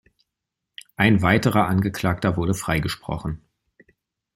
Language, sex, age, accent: German, male, 30-39, Deutschland Deutsch